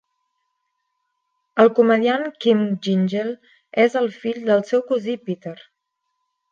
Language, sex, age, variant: Catalan, female, 19-29, Central